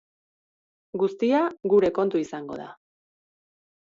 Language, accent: Basque, Erdialdekoa edo Nafarra (Gipuzkoa, Nafarroa)